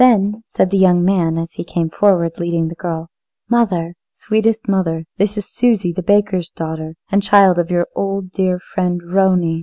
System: none